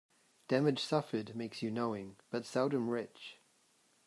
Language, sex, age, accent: English, male, 30-39, New Zealand English